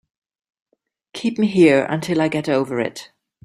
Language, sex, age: English, female, 40-49